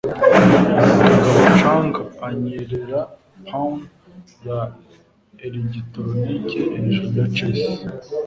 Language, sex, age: Kinyarwanda, male, 19-29